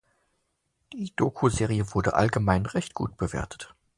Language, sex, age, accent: German, male, 30-39, Deutschland Deutsch